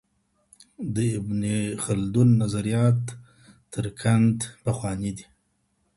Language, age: Pashto, 40-49